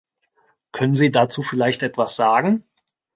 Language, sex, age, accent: German, male, 40-49, Deutschland Deutsch